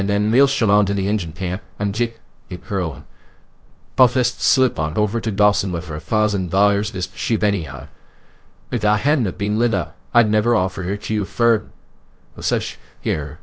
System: TTS, VITS